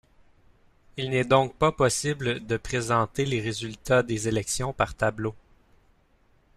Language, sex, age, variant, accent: French, male, 19-29, Français d'Amérique du Nord, Français du Canada